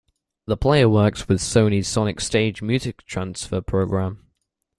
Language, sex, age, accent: English, male, 19-29, England English